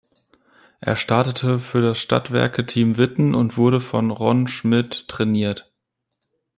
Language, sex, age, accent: German, male, 19-29, Deutschland Deutsch